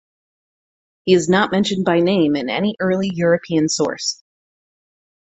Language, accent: English, United States English